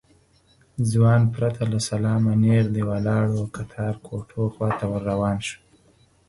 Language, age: Pashto, 30-39